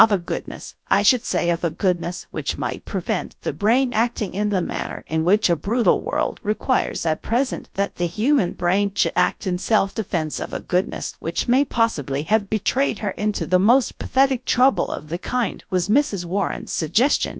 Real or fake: fake